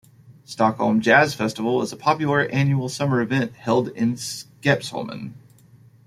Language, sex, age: English, male, 30-39